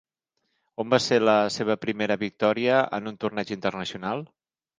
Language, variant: Catalan, Central